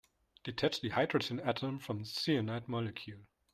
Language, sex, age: English, male, 30-39